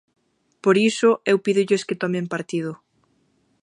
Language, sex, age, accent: Galician, female, 19-29, Atlántico (seseo e gheada); Normativo (estándar)